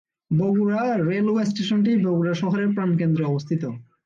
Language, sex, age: Bengali, male, 19-29